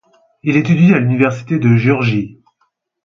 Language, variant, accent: French, Français d'Europe, Français de Belgique